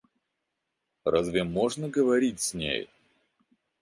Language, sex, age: Russian, male, 30-39